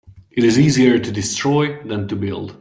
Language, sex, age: English, male, 30-39